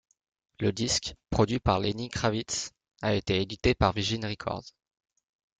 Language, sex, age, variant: French, male, 19-29, Français de métropole